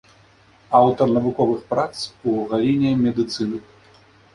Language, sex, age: Belarusian, male, 19-29